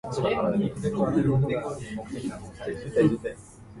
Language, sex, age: Japanese, male, 19-29